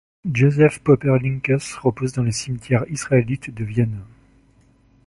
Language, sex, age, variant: French, male, 40-49, Français de métropole